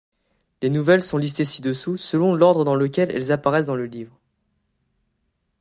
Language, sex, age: French, male, 19-29